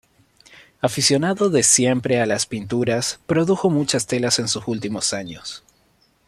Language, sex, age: Spanish, male, 19-29